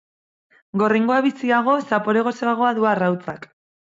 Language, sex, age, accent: Basque, female, 30-39, Mendebalekoa (Araba, Bizkaia, Gipuzkoako mendebaleko herri batzuk)